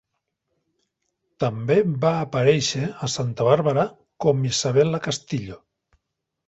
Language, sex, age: Catalan, male, 60-69